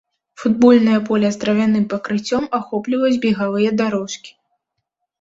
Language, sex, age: Belarusian, female, under 19